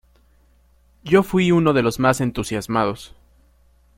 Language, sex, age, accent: Spanish, male, 19-29, México